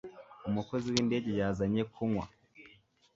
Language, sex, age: Kinyarwanda, male, 19-29